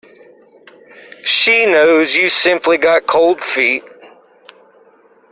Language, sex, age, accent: English, male, 30-39, United States English